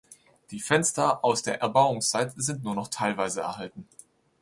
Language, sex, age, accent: German, male, 19-29, Deutschland Deutsch